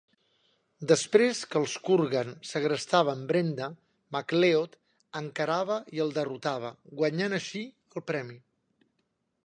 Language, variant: Catalan, Central